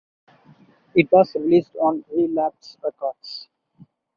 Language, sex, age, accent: English, male, 19-29, India and South Asia (India, Pakistan, Sri Lanka)